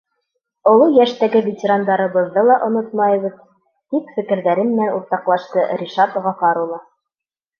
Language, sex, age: Bashkir, female, 19-29